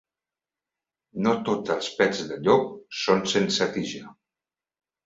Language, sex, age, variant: Catalan, male, 40-49, Central